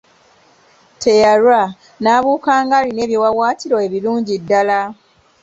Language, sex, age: Ganda, female, 30-39